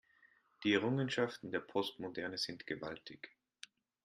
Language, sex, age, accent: German, male, 30-39, Österreichisches Deutsch